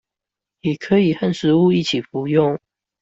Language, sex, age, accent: Chinese, male, 19-29, 出生地：新北市